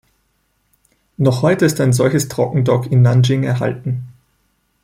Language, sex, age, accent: German, male, 30-39, Österreichisches Deutsch